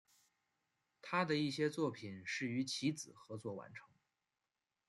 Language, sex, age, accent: Chinese, male, 19-29, 出生地：河南省